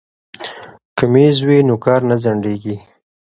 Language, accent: Pashto, پکتیا ولایت، احمدزی